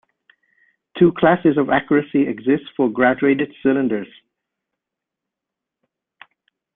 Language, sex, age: English, male, 50-59